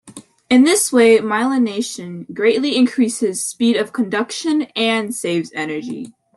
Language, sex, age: English, female, under 19